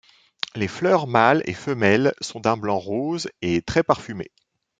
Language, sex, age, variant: French, male, 50-59, Français de métropole